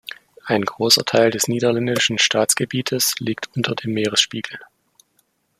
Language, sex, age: German, male, 30-39